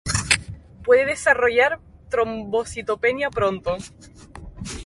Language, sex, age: Spanish, female, 19-29